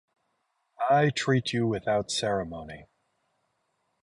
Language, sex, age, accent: English, male, 30-39, United States English